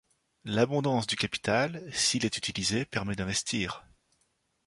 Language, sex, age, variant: French, male, 30-39, Français de métropole